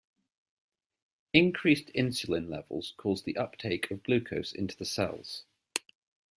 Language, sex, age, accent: English, male, 40-49, England English